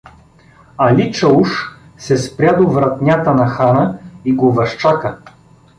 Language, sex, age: Bulgarian, male, 40-49